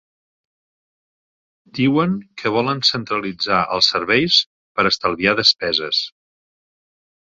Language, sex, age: Catalan, male, 50-59